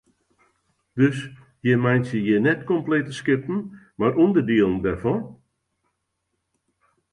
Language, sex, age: Western Frisian, male, 80-89